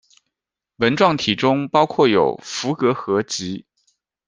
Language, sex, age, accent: Chinese, male, 30-39, 出生地：浙江省